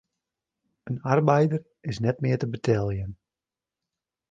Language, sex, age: Western Frisian, male, 30-39